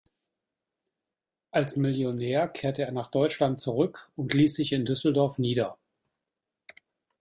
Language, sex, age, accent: German, male, 50-59, Deutschland Deutsch